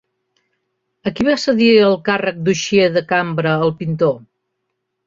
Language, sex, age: Catalan, female, 50-59